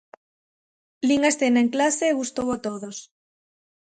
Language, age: Galician, 30-39